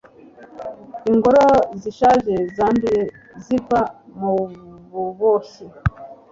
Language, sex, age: Kinyarwanda, female, 40-49